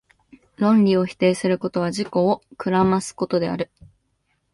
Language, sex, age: Japanese, female, 19-29